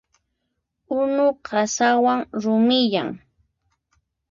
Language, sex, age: Puno Quechua, female, 30-39